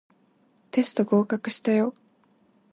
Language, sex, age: Japanese, female, 19-29